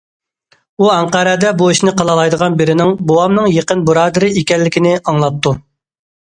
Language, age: Uyghur, 30-39